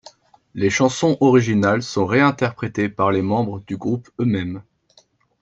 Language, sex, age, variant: French, male, 19-29, Français de métropole